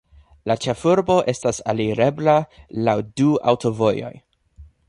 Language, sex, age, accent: Esperanto, male, 19-29, Internacia